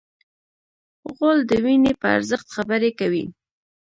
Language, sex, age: Pashto, female, 19-29